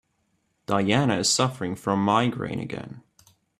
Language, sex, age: English, male, 19-29